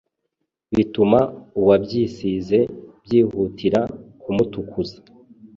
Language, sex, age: Kinyarwanda, male, 40-49